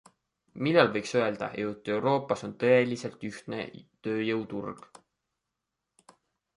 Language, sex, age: Estonian, male, 19-29